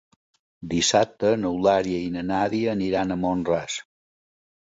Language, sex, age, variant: Catalan, male, 60-69, Balear